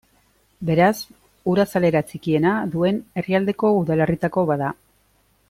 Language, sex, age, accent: Basque, female, 40-49, Erdialdekoa edo Nafarra (Gipuzkoa, Nafarroa)